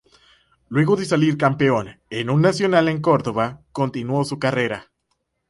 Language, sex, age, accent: Spanish, male, 19-29, Caribe: Cuba, Venezuela, Puerto Rico, República Dominicana, Panamá, Colombia caribeña, México caribeño, Costa del golfo de México